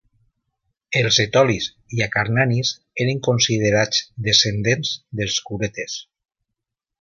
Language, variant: Catalan, Valencià meridional